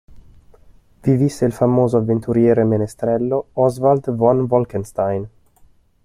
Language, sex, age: Italian, male, 19-29